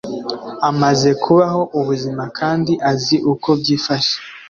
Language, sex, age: Kinyarwanda, male, 19-29